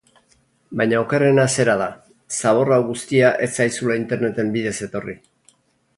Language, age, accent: Basque, 60-69, Erdialdekoa edo Nafarra (Gipuzkoa, Nafarroa)